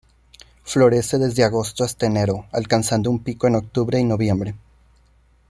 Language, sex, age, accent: Spanish, male, 19-29, México